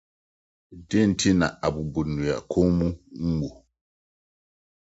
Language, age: Akan, 60-69